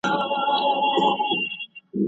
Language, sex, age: Pashto, female, 30-39